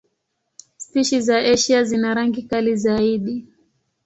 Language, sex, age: Swahili, female, 19-29